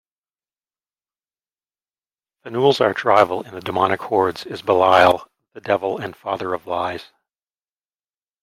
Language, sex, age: English, male, 40-49